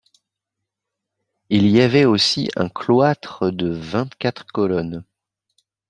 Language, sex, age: French, male, 40-49